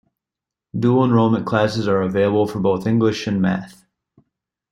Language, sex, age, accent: English, male, 30-39, United States English